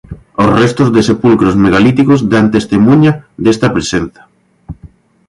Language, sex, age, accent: Galician, male, 19-29, Normativo (estándar)